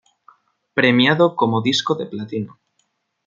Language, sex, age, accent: Spanish, male, 19-29, España: Norte peninsular (Asturias, Castilla y León, Cantabria, País Vasco, Navarra, Aragón, La Rioja, Guadalajara, Cuenca)